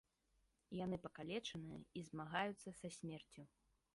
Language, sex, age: Belarusian, female, under 19